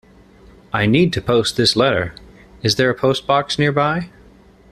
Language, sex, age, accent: English, male, 19-29, United States English